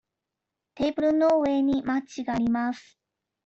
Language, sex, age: Japanese, female, 19-29